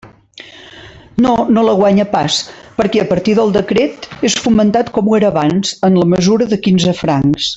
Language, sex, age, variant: Catalan, female, 50-59, Central